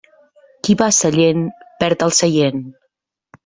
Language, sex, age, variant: Catalan, female, 40-49, Central